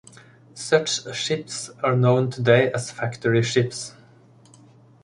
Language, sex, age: English, male, 30-39